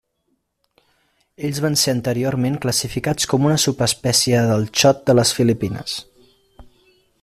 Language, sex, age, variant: Catalan, male, 30-39, Central